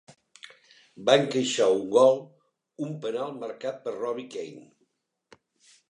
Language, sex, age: Catalan, male, 60-69